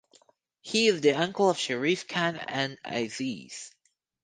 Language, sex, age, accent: English, female, 19-29, United States English